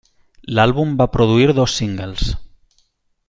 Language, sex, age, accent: Catalan, male, 19-29, valencià